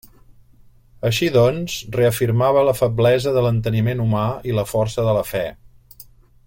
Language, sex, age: Catalan, male, 50-59